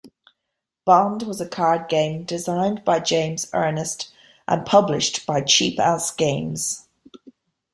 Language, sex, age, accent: English, female, 50-59, Irish English